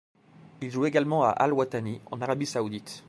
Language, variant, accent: French, Français d'Europe, Français de Suisse